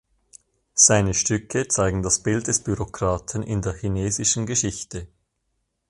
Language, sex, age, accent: German, male, 30-39, Schweizerdeutsch